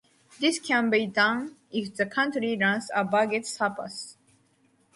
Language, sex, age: English, female, under 19